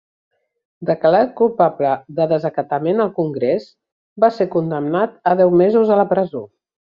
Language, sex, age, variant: Catalan, female, 50-59, Central